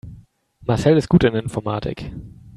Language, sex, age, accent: German, male, 19-29, Deutschland Deutsch